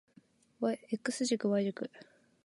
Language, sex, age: Japanese, female, under 19